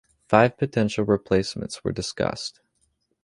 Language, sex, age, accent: English, male, under 19, United States English